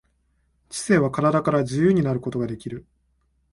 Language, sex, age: Japanese, male, 19-29